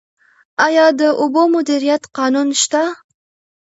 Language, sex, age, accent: Pashto, female, under 19, کندهاری لهجه